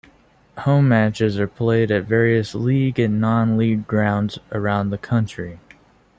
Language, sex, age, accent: English, male, 19-29, United States English